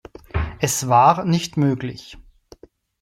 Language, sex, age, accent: German, male, 30-39, Österreichisches Deutsch